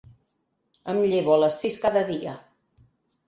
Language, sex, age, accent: Catalan, female, 30-39, Garrotxi